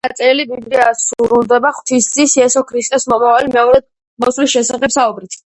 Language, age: Georgian, 30-39